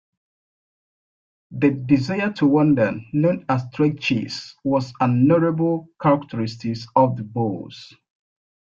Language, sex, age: English, male, 30-39